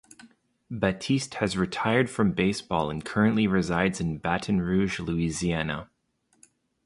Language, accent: English, United States English